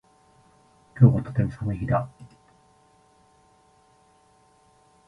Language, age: Japanese, 19-29